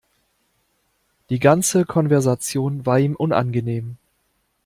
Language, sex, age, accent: German, male, 40-49, Deutschland Deutsch